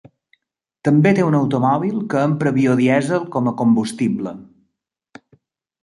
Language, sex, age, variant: Catalan, male, 40-49, Balear